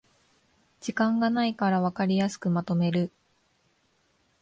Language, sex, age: Japanese, female, 19-29